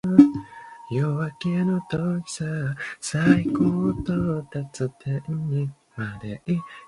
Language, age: Chinese, 19-29